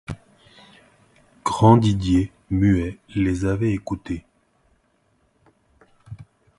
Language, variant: French, Français de métropole